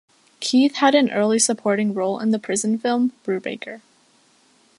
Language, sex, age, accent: English, female, under 19, United States English